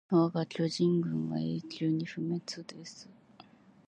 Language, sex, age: Japanese, female, 30-39